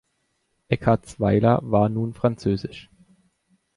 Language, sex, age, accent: German, male, 19-29, Deutschland Deutsch